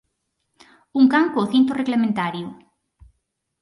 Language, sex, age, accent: Galician, female, 19-29, Central (sen gheada)